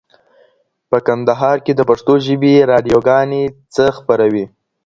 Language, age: Pashto, under 19